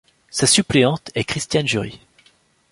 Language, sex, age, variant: French, male, 19-29, Français de métropole